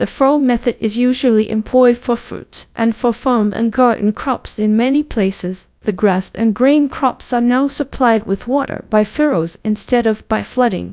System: TTS, GradTTS